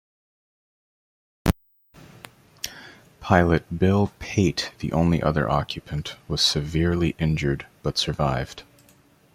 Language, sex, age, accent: English, male, 30-39, Canadian English